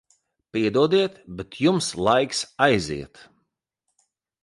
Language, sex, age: Latvian, male, 30-39